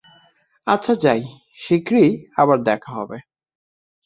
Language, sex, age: Bengali, male, 19-29